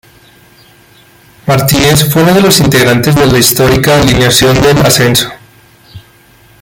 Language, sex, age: Spanish, male, 19-29